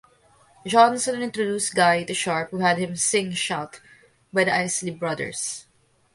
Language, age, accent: English, 19-29, United States English; Filipino